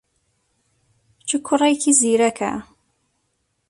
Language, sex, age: Central Kurdish, female, 19-29